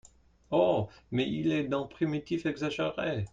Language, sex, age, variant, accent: French, male, 30-39, Français d'Amérique du Nord, Français des États-Unis